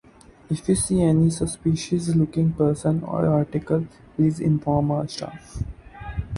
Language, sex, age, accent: English, male, 19-29, India and South Asia (India, Pakistan, Sri Lanka)